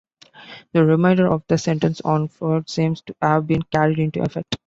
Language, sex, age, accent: English, male, 19-29, India and South Asia (India, Pakistan, Sri Lanka)